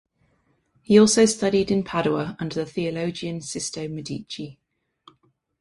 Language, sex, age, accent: English, female, 30-39, England English